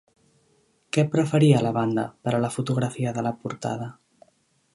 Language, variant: Catalan, Central